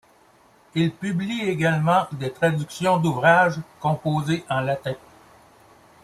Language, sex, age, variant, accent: French, male, 60-69, Français d'Amérique du Nord, Français du Canada